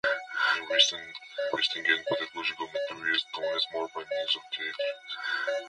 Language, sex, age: English, male, 40-49